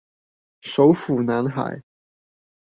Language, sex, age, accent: Chinese, male, under 19, 出生地：新北市